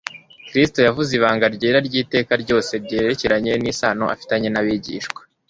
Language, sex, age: Kinyarwanda, male, 30-39